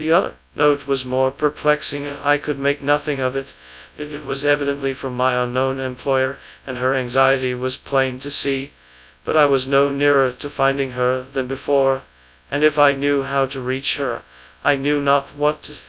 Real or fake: fake